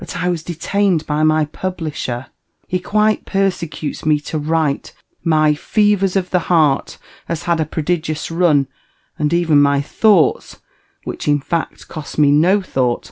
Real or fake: real